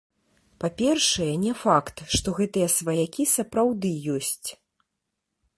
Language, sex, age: Belarusian, female, 40-49